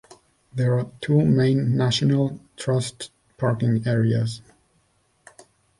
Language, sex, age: English, male, 30-39